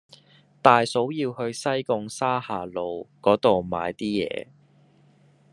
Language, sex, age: Cantonese, male, 30-39